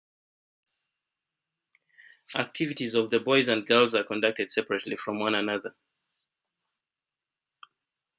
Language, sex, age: English, male, 30-39